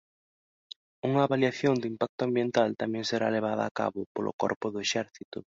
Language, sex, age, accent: Galician, male, 19-29, Normativo (estándar)